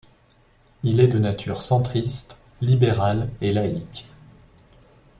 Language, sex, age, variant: French, male, 19-29, Français de métropole